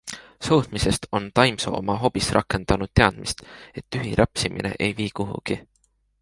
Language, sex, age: Estonian, male, 19-29